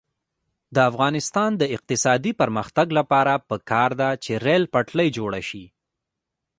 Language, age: Pashto, 19-29